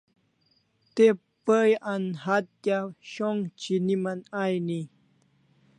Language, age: Kalasha, 19-29